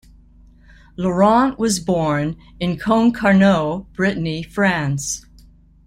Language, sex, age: English, female, 60-69